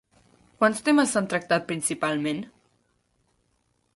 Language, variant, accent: Catalan, Central, central